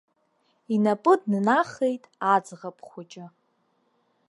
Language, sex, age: Abkhazian, female, 19-29